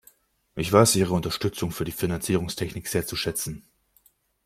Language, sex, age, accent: German, male, 19-29, Deutschland Deutsch